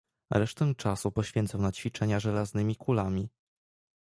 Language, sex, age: Polish, male, 19-29